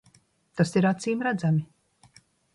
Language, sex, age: Latvian, female, 60-69